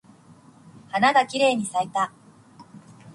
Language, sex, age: Japanese, female, 19-29